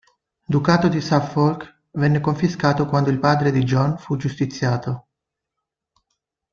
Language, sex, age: Italian, male, 19-29